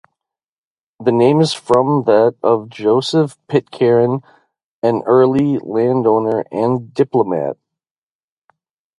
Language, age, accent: English, 19-29, United States English; midwest